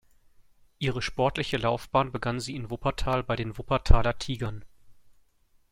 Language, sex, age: German, male, 30-39